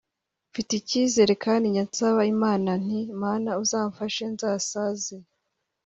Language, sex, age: Kinyarwanda, female, 19-29